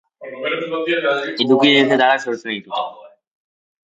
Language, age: Basque, under 19